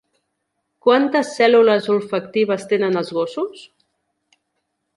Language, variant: Catalan, Central